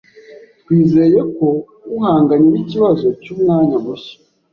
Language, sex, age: Kinyarwanda, male, 19-29